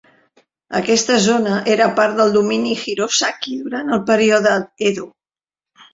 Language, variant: Catalan, Central